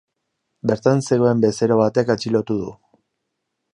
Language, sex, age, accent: Basque, male, 40-49, Mendebalekoa (Araba, Bizkaia, Gipuzkoako mendebaleko herri batzuk)